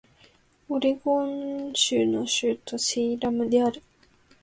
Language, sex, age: Japanese, female, 19-29